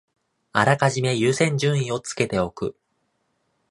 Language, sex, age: Japanese, male, 19-29